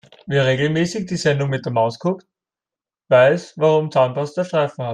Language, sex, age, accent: German, male, 19-29, Österreichisches Deutsch